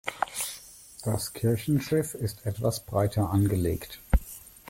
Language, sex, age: German, male, 40-49